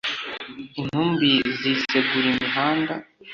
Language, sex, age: Kinyarwanda, male, under 19